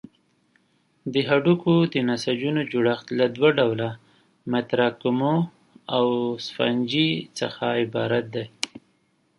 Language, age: Pashto, 30-39